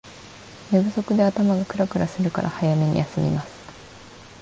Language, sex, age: Japanese, female, 19-29